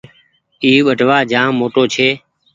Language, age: Goaria, 30-39